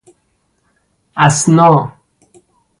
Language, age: Persian, 30-39